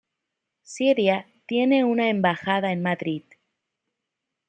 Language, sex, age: Spanish, female, 19-29